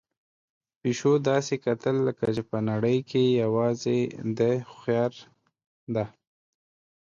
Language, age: Pashto, 19-29